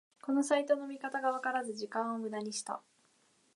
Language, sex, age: Japanese, female, 19-29